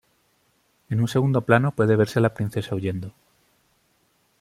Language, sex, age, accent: Spanish, male, 30-39, España: Centro-Sur peninsular (Madrid, Toledo, Castilla-La Mancha)